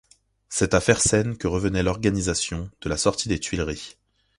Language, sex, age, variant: French, male, 19-29, Français de métropole